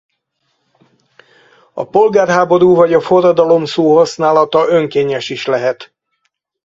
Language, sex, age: Hungarian, male, 60-69